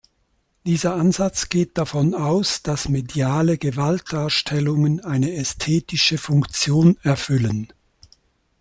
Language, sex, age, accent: German, male, 70-79, Schweizerdeutsch